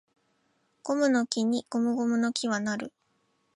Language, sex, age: Japanese, female, 19-29